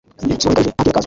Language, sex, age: Kinyarwanda, male, 19-29